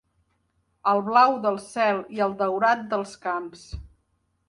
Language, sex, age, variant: Catalan, female, 40-49, Septentrional